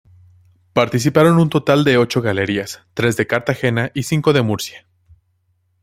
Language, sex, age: Spanish, male, 19-29